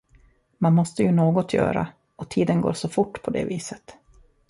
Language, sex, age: Swedish, male, 30-39